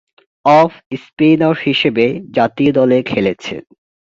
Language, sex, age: Bengali, male, 19-29